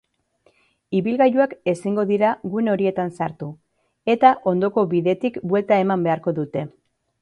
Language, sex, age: Basque, female, 30-39